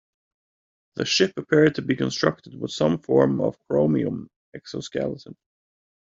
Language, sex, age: English, male, 30-39